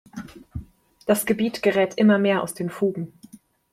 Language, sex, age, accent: German, female, 19-29, Deutschland Deutsch